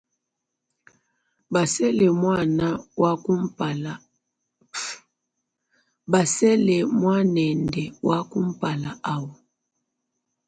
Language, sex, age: Luba-Lulua, female, 30-39